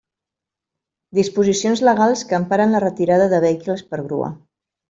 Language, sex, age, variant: Catalan, female, 50-59, Central